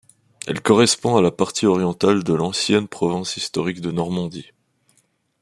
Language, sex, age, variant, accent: French, male, 19-29, Français d'Europe, Français de Suisse